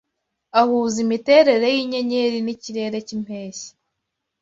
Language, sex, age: Kinyarwanda, female, 19-29